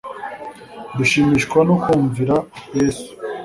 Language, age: Kinyarwanda, 19-29